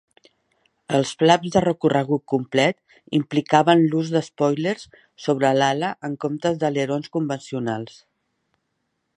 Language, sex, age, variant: Catalan, female, 60-69, Central